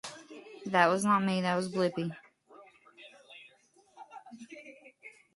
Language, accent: English, Irish English